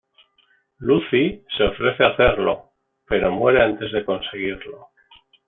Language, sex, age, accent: Spanish, male, 50-59, España: Norte peninsular (Asturias, Castilla y León, Cantabria, País Vasco, Navarra, Aragón, La Rioja, Guadalajara, Cuenca)